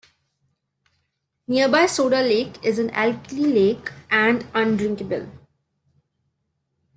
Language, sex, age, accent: English, female, 19-29, India and South Asia (India, Pakistan, Sri Lanka)